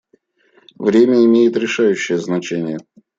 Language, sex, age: Russian, male, 40-49